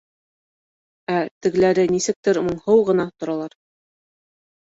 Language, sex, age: Bashkir, female, 30-39